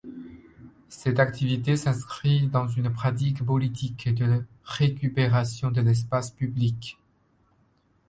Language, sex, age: French, male, 19-29